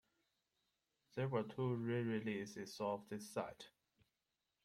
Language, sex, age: English, male, 30-39